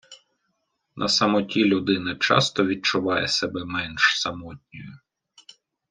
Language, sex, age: Ukrainian, male, 30-39